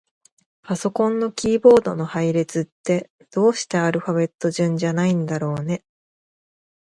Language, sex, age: Japanese, female, 30-39